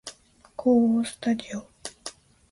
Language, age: Japanese, 19-29